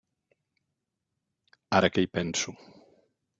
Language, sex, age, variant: Catalan, male, 50-59, Central